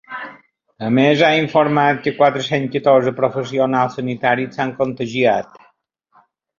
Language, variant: Catalan, Balear